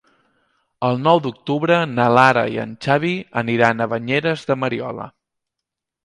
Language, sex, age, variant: Catalan, male, 19-29, Central